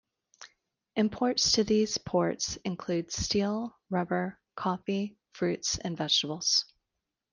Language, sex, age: English, female, 40-49